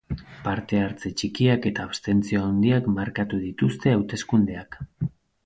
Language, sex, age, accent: Basque, male, 30-39, Mendebalekoa (Araba, Bizkaia, Gipuzkoako mendebaleko herri batzuk)